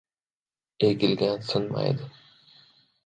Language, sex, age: Uzbek, male, under 19